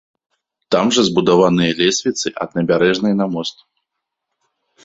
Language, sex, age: Belarusian, male, 30-39